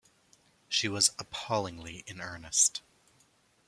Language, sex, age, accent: English, male, 30-39, Canadian English